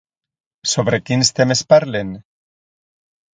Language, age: Catalan, 60-69